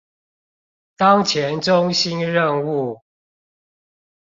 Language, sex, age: Chinese, male, 50-59